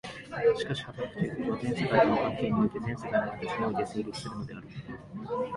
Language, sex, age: Japanese, male, 19-29